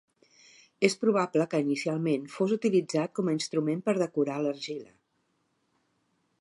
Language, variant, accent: Catalan, Central, central